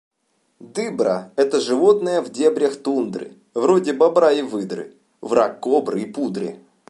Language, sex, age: Russian, male, 19-29